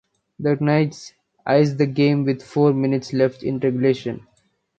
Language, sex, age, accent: English, male, 19-29, India and South Asia (India, Pakistan, Sri Lanka)